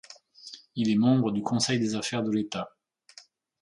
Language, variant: French, Français de métropole